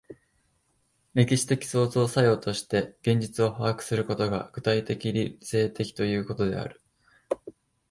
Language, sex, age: Japanese, male, 19-29